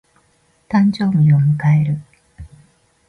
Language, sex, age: Japanese, female, 50-59